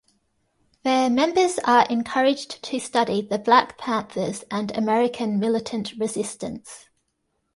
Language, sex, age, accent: English, female, 30-39, Australian English